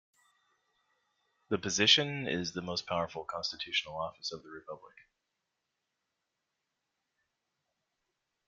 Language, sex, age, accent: English, male, 30-39, United States English